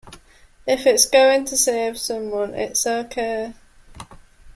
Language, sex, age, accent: English, female, 19-29, England English